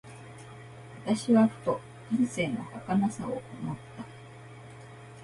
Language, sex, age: Japanese, female, 19-29